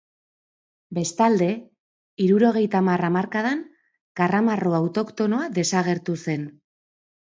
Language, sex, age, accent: Basque, female, 40-49, Erdialdekoa edo Nafarra (Gipuzkoa, Nafarroa)